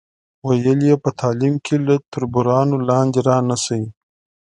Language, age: Pashto, 30-39